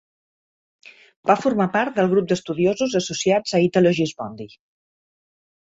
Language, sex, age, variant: Catalan, female, 60-69, Central